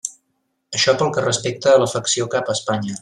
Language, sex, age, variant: Catalan, male, 40-49, Central